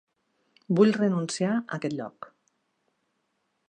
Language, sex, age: Catalan, female, 50-59